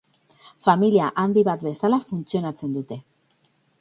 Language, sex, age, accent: Basque, female, 30-39, Mendebalekoa (Araba, Bizkaia, Gipuzkoako mendebaleko herri batzuk)